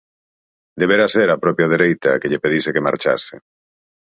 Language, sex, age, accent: Galician, male, 40-49, Central (gheada)